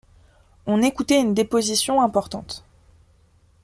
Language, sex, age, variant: French, female, 19-29, Français de métropole